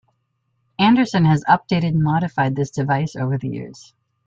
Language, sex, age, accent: English, female, 60-69, United States English